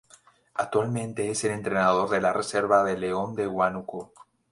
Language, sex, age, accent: Spanish, male, 19-29, México